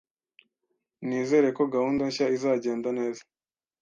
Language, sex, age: Kinyarwanda, male, 19-29